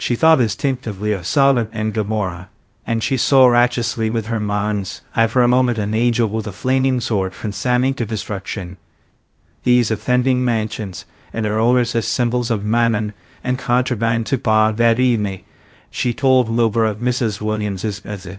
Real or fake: fake